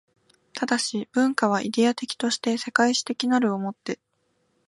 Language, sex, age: Japanese, female, 19-29